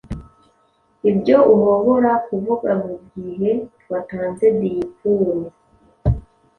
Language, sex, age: Kinyarwanda, female, 30-39